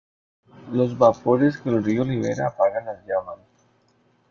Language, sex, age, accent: Spanish, male, 19-29, Andino-Pacífico: Colombia, Perú, Ecuador, oeste de Bolivia y Venezuela andina